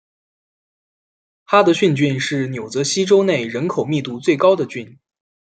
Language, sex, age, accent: Chinese, male, 19-29, 出生地：辽宁省